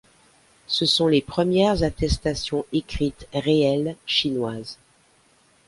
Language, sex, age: French, female, 50-59